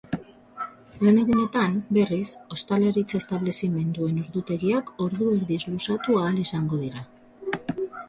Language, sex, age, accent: Basque, female, 40-49, Mendebalekoa (Araba, Bizkaia, Gipuzkoako mendebaleko herri batzuk); Batua